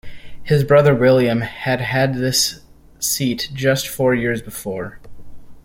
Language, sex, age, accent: English, male, 19-29, United States English